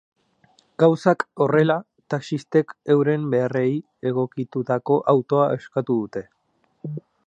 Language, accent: Basque, Erdialdekoa edo Nafarra (Gipuzkoa, Nafarroa)